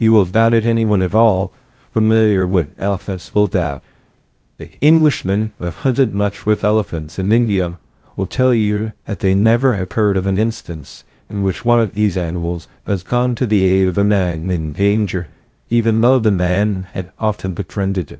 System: TTS, VITS